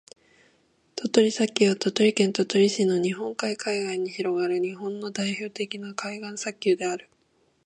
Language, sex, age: Japanese, female, 19-29